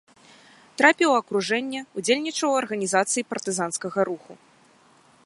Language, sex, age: Belarusian, female, 19-29